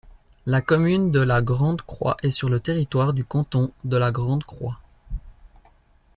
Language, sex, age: French, male, 30-39